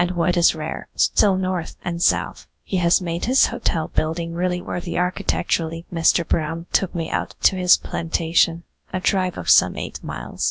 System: TTS, GradTTS